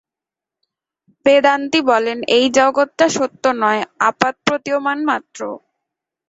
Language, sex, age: Bengali, female, 19-29